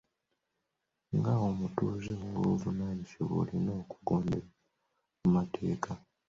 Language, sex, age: Ganda, male, 19-29